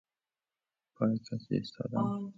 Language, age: Persian, 30-39